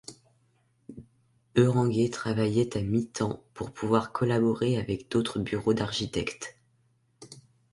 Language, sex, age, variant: French, male, under 19, Français de métropole